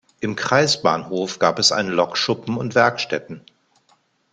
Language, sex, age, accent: German, male, 50-59, Deutschland Deutsch